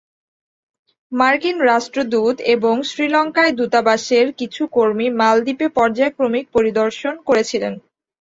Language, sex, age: Bengali, female, 19-29